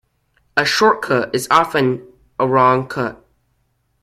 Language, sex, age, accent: English, male, under 19, United States English